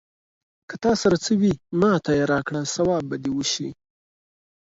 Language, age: Pashto, 30-39